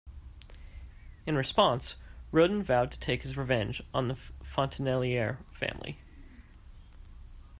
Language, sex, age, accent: English, male, 19-29, United States English